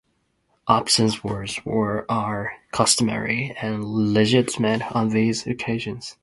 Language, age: English, 19-29